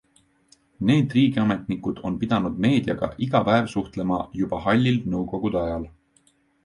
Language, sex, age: Estonian, male, 19-29